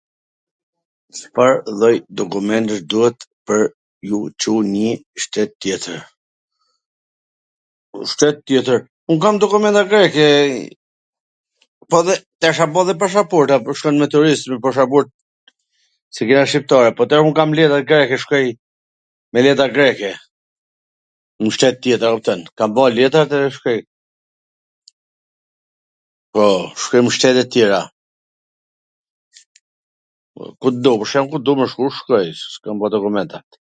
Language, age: Gheg Albanian, 50-59